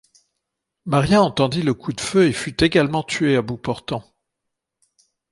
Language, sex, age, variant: French, male, 60-69, Français de métropole